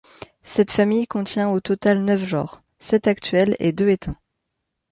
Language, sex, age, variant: French, female, 19-29, Français de métropole